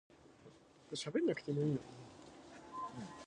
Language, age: Japanese, 19-29